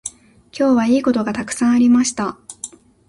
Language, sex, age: Japanese, female, 19-29